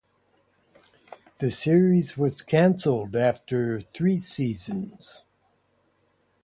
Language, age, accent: English, 70-79, Canadian English